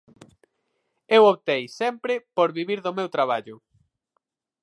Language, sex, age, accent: Galician, male, 19-29, Central (gheada)